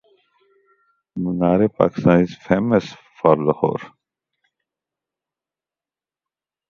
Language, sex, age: English, male, 50-59